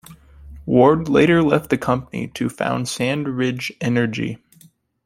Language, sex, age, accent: English, male, under 19, United States English